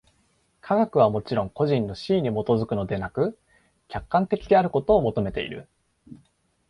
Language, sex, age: Japanese, male, 19-29